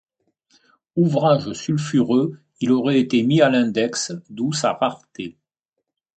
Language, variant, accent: French, Français de métropole, Français du sud de la France